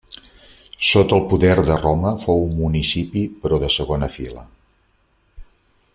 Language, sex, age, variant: Catalan, male, 50-59, Central